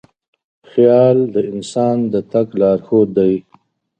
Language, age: Pashto, 40-49